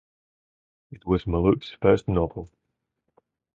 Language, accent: English, England English